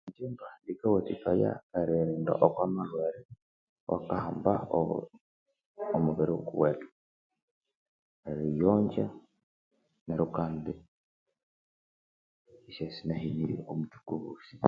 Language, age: Konzo, 30-39